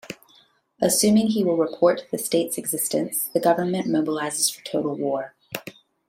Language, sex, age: English, female, 19-29